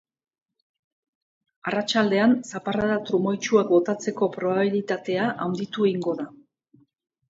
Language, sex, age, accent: Basque, female, 50-59, Erdialdekoa edo Nafarra (Gipuzkoa, Nafarroa)